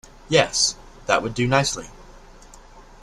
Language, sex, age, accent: English, male, under 19, United States English